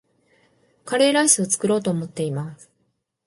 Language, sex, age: Japanese, female, 40-49